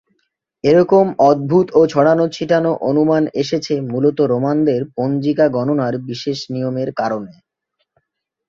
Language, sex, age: Bengali, male, 19-29